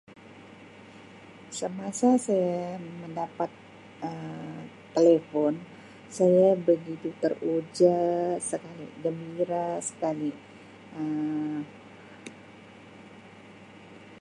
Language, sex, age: Sabah Malay, female, 60-69